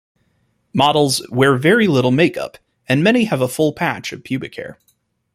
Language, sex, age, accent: English, male, 19-29, United States English